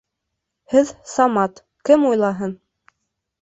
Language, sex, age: Bashkir, female, 19-29